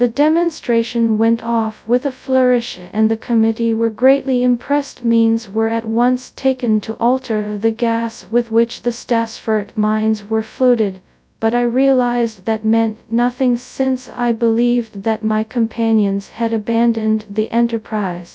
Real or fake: fake